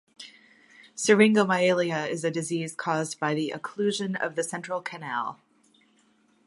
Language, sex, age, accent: English, female, 40-49, United States English